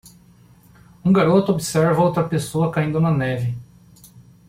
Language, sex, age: Portuguese, male, 40-49